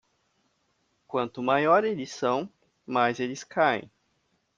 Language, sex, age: Portuguese, male, 19-29